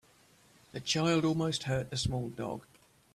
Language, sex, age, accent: English, male, 50-59, England English